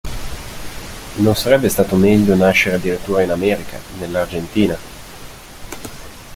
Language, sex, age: Italian, male, 19-29